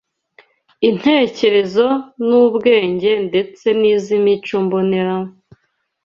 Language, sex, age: Kinyarwanda, female, 19-29